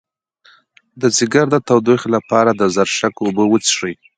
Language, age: Pashto, 19-29